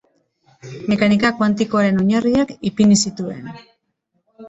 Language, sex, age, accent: Basque, female, 40-49, Mendebalekoa (Araba, Bizkaia, Gipuzkoako mendebaleko herri batzuk)